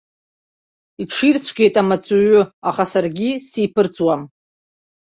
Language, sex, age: Abkhazian, female, 30-39